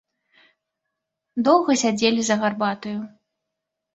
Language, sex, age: Belarusian, female, 30-39